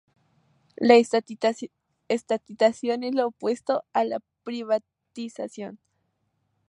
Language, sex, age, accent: Spanish, female, 19-29, México